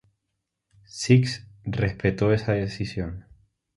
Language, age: Spanish, 19-29